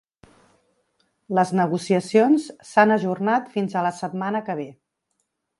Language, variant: Catalan, Central